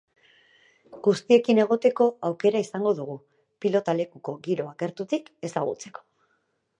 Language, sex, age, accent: Basque, female, 40-49, Erdialdekoa edo Nafarra (Gipuzkoa, Nafarroa)